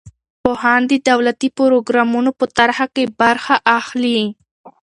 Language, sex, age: Pashto, female, under 19